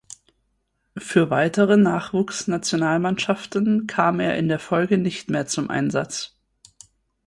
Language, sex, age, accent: German, female, 19-29, Deutschland Deutsch